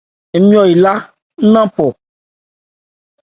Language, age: Ebrié, 19-29